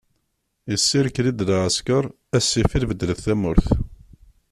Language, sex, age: Kabyle, male, 50-59